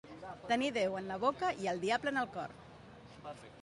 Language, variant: Catalan, Central